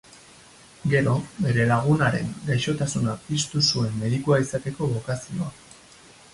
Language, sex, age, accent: Basque, male, 30-39, Mendebalekoa (Araba, Bizkaia, Gipuzkoako mendebaleko herri batzuk)